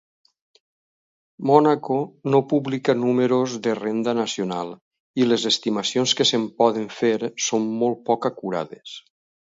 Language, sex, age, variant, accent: Catalan, male, 60-69, Valencià central, valencià